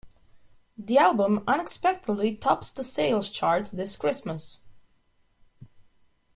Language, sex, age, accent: English, female, 30-39, United States English